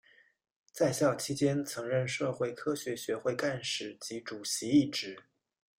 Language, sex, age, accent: Chinese, male, 40-49, 出生地：上海市